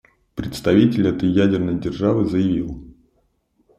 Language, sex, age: Russian, male, 30-39